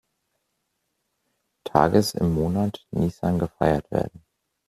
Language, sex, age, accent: German, male, 40-49, Deutschland Deutsch